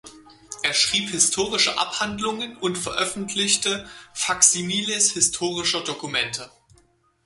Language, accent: German, Deutschland Deutsch